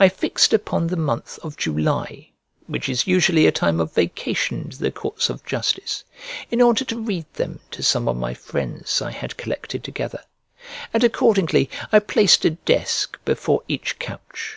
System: none